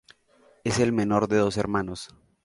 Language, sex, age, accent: Spanish, male, 30-39, Andino-Pacífico: Colombia, Perú, Ecuador, oeste de Bolivia y Venezuela andina